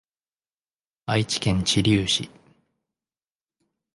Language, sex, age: Japanese, male, 19-29